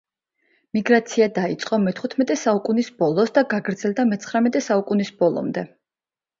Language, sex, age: Georgian, female, 30-39